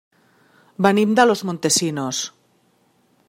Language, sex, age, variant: Catalan, female, 40-49, Central